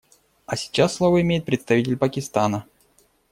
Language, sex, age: Russian, male, 40-49